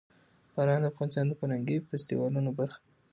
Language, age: Pashto, 19-29